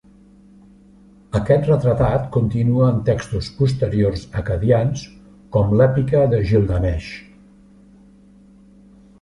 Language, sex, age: Catalan, male, 60-69